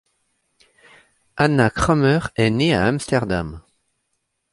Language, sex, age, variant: French, male, 30-39, Français de métropole